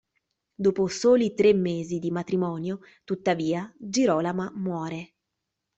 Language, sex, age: Italian, female, 30-39